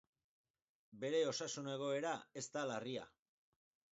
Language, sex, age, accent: Basque, male, 60-69, Mendebalekoa (Araba, Bizkaia, Gipuzkoako mendebaleko herri batzuk)